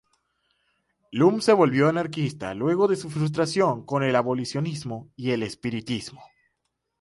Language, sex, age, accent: Spanish, male, 19-29, Caribe: Cuba, Venezuela, Puerto Rico, República Dominicana, Panamá, Colombia caribeña, México caribeño, Costa del golfo de México